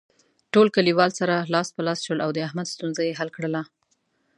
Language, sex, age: Pashto, female, 19-29